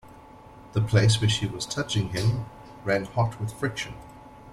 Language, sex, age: English, male, 30-39